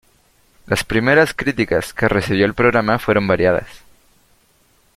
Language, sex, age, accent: Spanish, male, under 19, Chileno: Chile, Cuyo